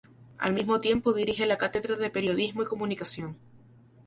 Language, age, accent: Spanish, 19-29, España: Islas Canarias